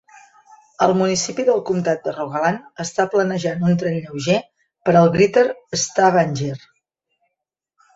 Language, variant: Catalan, Central